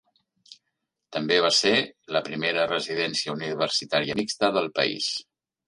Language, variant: Catalan, Central